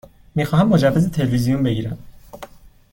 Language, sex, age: Persian, male, 19-29